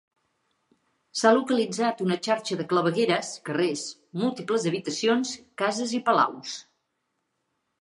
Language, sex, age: Catalan, female, 50-59